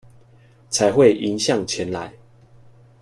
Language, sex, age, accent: Chinese, male, 19-29, 出生地：臺北市